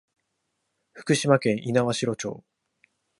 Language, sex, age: Japanese, male, 19-29